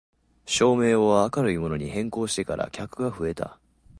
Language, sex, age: Japanese, male, under 19